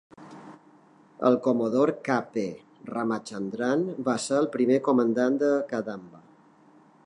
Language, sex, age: Catalan, male, 50-59